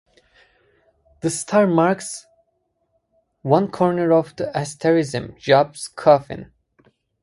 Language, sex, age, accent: English, male, 19-29, United States English